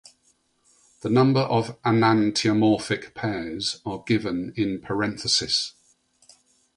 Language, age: English, 60-69